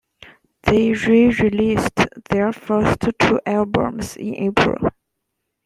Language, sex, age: English, female, 19-29